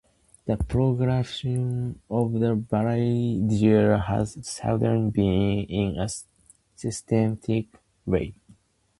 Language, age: English, under 19